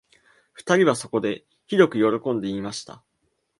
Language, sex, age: Japanese, male, 19-29